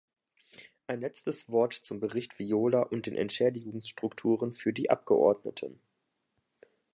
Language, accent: German, Deutschland Deutsch